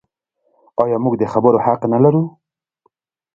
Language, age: Pashto, 19-29